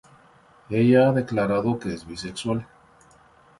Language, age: Spanish, 50-59